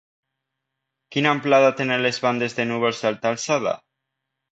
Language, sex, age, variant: Catalan, male, 19-29, Valencià septentrional